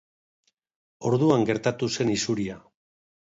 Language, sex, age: Basque, male, 60-69